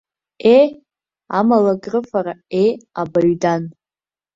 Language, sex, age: Abkhazian, female, under 19